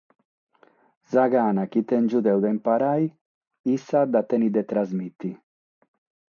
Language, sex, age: Sardinian, male, 30-39